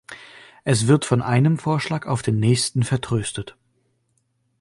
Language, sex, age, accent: German, male, 19-29, Deutschland Deutsch